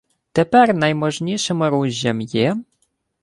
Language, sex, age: Ukrainian, male, 19-29